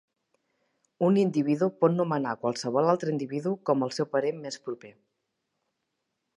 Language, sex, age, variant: Catalan, female, 40-49, Central